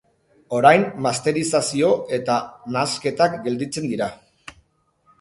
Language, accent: Basque, Erdialdekoa edo Nafarra (Gipuzkoa, Nafarroa)